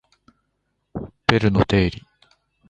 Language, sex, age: Japanese, male, 50-59